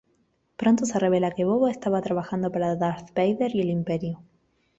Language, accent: Spanish, Rioplatense: Argentina, Uruguay, este de Bolivia, Paraguay